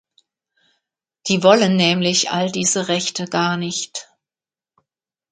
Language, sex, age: German, female, 50-59